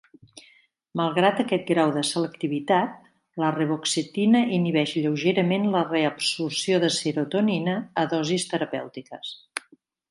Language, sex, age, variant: Catalan, female, 60-69, Central